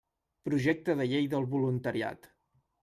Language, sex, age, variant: Catalan, male, 19-29, Central